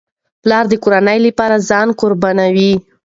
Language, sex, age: Pashto, female, 19-29